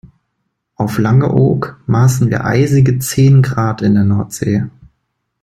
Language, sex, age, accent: German, male, 19-29, Deutschland Deutsch